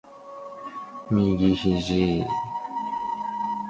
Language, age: Chinese, 19-29